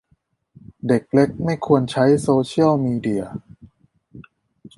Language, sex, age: Thai, male, 30-39